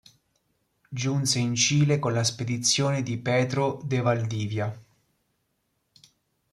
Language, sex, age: Italian, male, 19-29